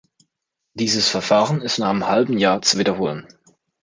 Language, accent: German, Deutschland Deutsch